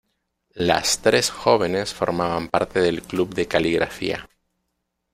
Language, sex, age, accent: Spanish, male, 40-49, Andino-Pacífico: Colombia, Perú, Ecuador, oeste de Bolivia y Venezuela andina